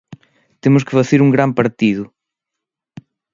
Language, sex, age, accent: Galician, male, 30-39, Normativo (estándar)